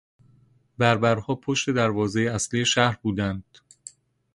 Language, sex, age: Persian, male, 30-39